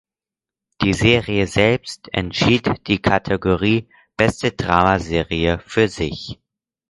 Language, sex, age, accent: German, male, under 19, Deutschland Deutsch